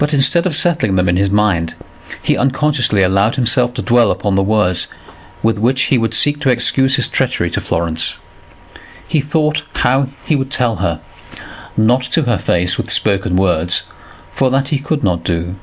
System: none